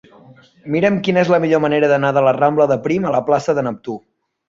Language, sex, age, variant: Catalan, male, 19-29, Central